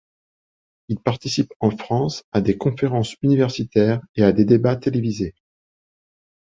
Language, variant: French, Français de métropole